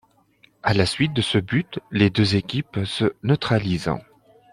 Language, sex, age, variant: French, male, 30-39, Français de métropole